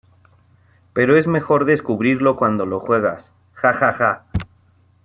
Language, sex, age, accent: Spanish, male, 30-39, México